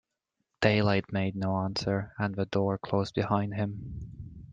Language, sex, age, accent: English, male, 19-29, England English